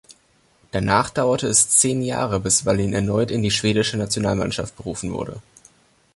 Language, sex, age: German, male, under 19